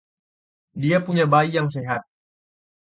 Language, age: Indonesian, 19-29